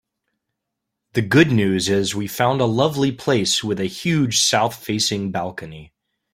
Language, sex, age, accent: English, male, 30-39, United States English